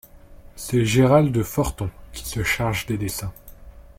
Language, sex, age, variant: French, male, 19-29, Français de métropole